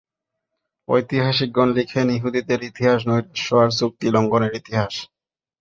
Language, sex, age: Bengali, male, 19-29